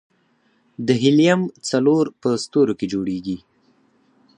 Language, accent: Pashto, معیاري پښتو